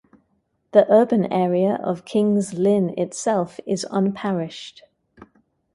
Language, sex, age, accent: English, female, 30-39, England English